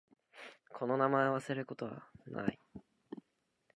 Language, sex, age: Japanese, male, 19-29